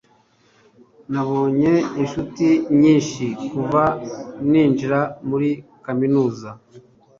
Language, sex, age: Kinyarwanda, male, 50-59